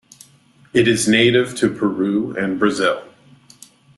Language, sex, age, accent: English, male, 30-39, United States English